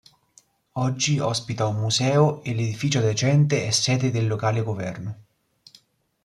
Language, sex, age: Italian, male, 19-29